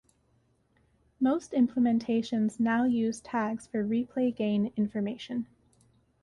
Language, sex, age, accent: English, female, 19-29, Canadian English